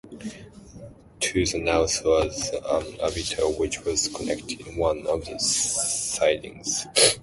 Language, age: English, under 19